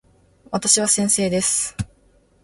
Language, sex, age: Japanese, female, 19-29